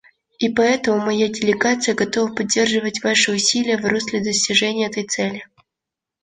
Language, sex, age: Russian, female, under 19